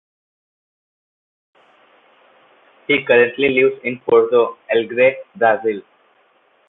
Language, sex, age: English, male, under 19